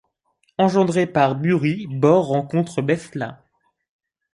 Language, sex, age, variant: French, male, under 19, Français de métropole